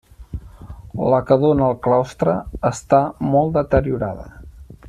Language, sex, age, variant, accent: Catalan, male, 40-49, Central, central